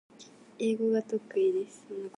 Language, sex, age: Japanese, female, 19-29